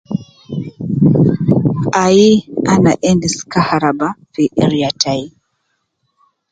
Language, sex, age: Nubi, female, 30-39